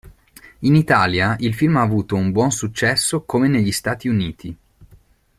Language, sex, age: Italian, male, 30-39